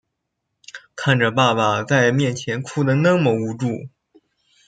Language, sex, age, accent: Chinese, male, 19-29, 出生地：山东省